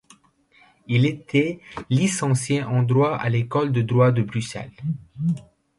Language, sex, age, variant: French, male, 19-29, Français de métropole